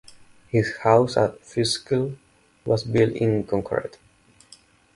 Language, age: English, 19-29